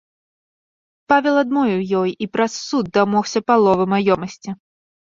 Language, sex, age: Belarusian, female, 19-29